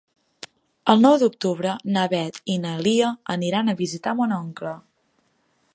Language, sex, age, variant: Catalan, female, 19-29, Central